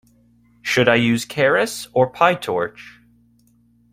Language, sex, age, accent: English, male, 19-29, United States English